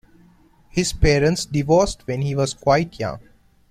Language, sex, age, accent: English, male, 19-29, England English